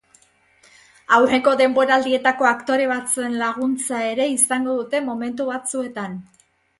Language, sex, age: Basque, female, 40-49